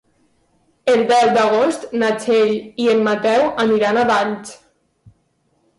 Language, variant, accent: Catalan, Valencià meridional, valencià